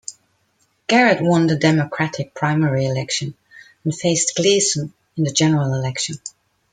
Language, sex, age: English, female, 50-59